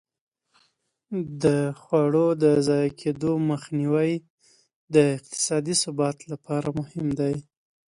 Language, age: Pashto, 30-39